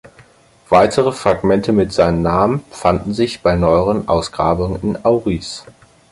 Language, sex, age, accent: German, male, under 19, Deutschland Deutsch